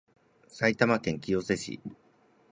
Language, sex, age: Japanese, male, 40-49